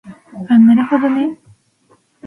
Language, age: Japanese, 19-29